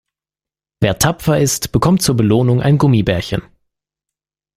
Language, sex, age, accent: German, male, 19-29, Deutschland Deutsch